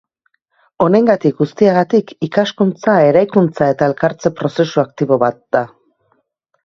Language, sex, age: Basque, female, 40-49